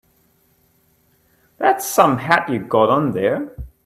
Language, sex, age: English, male, 19-29